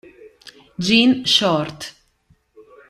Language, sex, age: Italian, female, 30-39